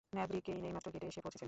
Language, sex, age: Bengali, female, 19-29